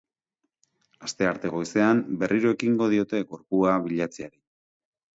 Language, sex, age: Basque, male, 30-39